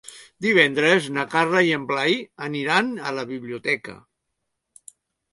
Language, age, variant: Catalan, 60-69, Central